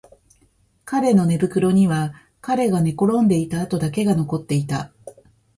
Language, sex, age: Japanese, female, 50-59